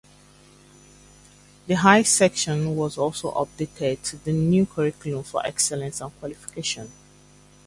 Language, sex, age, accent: English, female, 30-39, England English